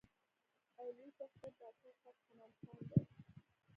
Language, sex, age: Pashto, female, 19-29